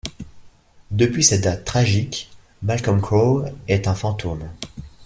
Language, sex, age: French, male, 40-49